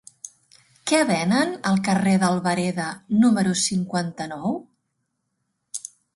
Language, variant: Catalan, Central